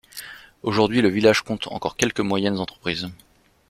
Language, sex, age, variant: French, male, 30-39, Français de métropole